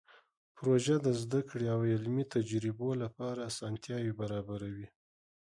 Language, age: Pashto, 40-49